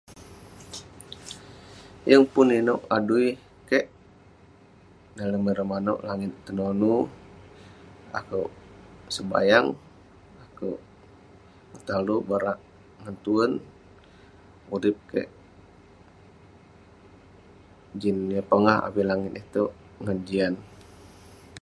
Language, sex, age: Western Penan, male, 19-29